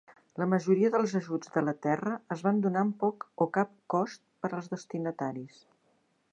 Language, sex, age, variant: Catalan, female, 60-69, Central